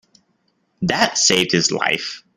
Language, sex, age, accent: English, male, 19-29, Malaysian English